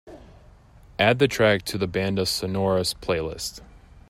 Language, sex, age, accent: English, male, 19-29, United States English